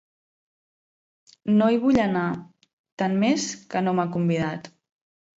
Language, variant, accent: Catalan, Central, central